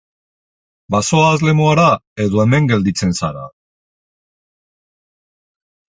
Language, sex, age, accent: Basque, male, 50-59, Mendebalekoa (Araba, Bizkaia, Gipuzkoako mendebaleko herri batzuk)